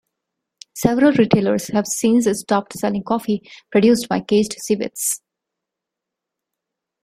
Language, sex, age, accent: English, female, 30-39, India and South Asia (India, Pakistan, Sri Lanka)